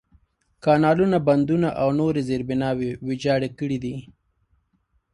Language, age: Pashto, 19-29